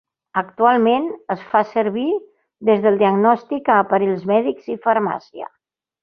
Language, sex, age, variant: Catalan, female, 70-79, Central